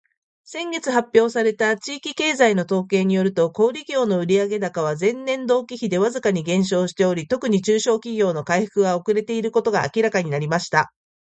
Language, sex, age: Japanese, female, 40-49